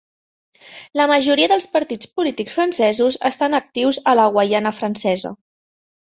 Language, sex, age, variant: Catalan, female, 19-29, Central